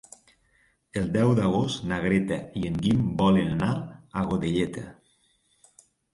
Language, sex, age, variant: Catalan, male, 40-49, Nord-Occidental